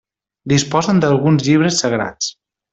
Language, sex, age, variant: Catalan, male, 30-39, Balear